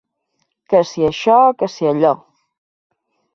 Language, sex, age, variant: Catalan, female, 50-59, Central